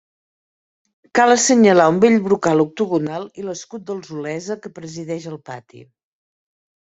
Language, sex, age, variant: Catalan, female, 50-59, Central